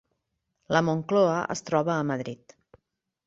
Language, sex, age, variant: Catalan, female, 40-49, Central